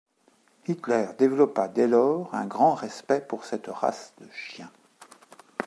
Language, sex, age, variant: French, male, 40-49, Français de métropole